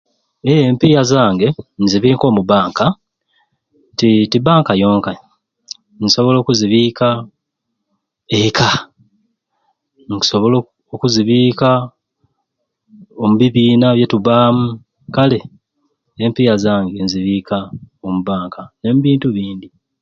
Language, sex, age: Ruuli, male, 30-39